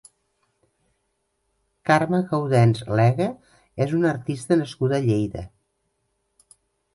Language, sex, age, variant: Catalan, female, 50-59, Central